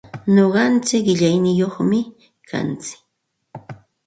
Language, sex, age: Santa Ana de Tusi Pasco Quechua, female, 40-49